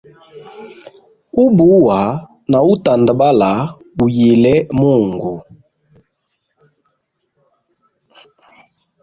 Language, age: Hemba, 19-29